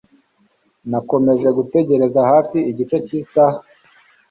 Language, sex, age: Kinyarwanda, male, 19-29